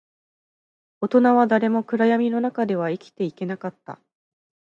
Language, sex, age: Japanese, female, 30-39